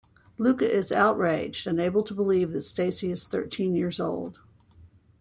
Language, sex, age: English, female, 60-69